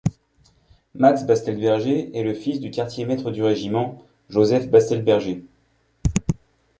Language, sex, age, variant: French, male, 30-39, Français de métropole